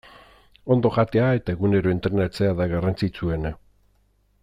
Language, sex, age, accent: Basque, male, 50-59, Erdialdekoa edo Nafarra (Gipuzkoa, Nafarroa)